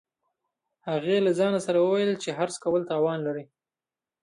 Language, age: Pashto, 19-29